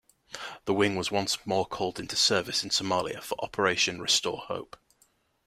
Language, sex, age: English, male, 19-29